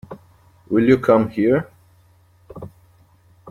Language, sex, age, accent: English, male, 19-29, United States English